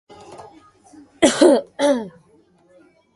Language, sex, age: English, female, 19-29